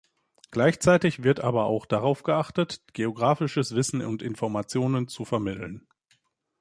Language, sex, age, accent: German, male, 19-29, Deutschland Deutsch